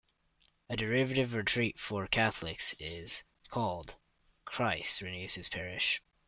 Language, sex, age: English, male, under 19